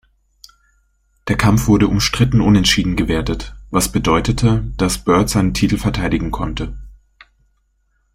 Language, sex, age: German, male, 19-29